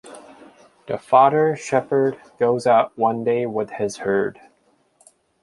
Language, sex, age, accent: English, male, 30-39, United States English